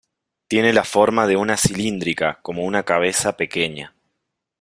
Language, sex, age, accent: Spanish, male, 30-39, Rioplatense: Argentina, Uruguay, este de Bolivia, Paraguay